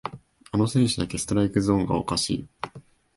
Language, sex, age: Japanese, male, 19-29